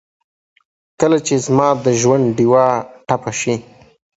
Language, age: Pashto, 19-29